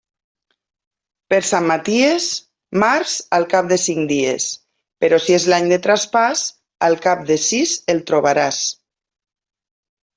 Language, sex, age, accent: Catalan, female, 50-59, valencià